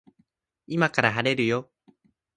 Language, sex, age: Japanese, male, under 19